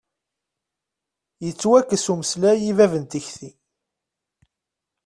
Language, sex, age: Kabyle, male, 30-39